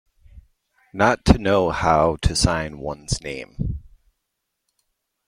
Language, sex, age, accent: English, male, 30-39, United States English